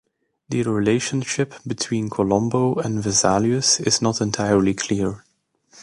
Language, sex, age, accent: English, male, 19-29, England English